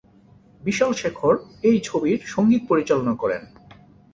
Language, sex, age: Bengali, male, 30-39